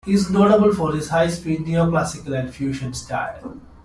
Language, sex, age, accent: English, male, 30-39, India and South Asia (India, Pakistan, Sri Lanka)